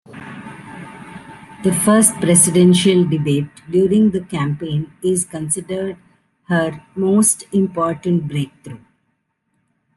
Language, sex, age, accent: English, female, 50-59, India and South Asia (India, Pakistan, Sri Lanka)